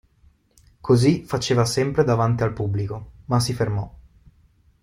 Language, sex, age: Italian, male, 19-29